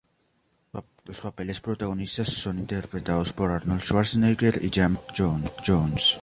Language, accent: Spanish, Andino-Pacífico: Colombia, Perú, Ecuador, oeste de Bolivia y Venezuela andina